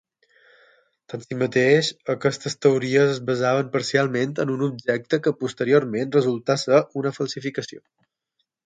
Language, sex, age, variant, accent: Catalan, male, 30-39, Balear, menorquí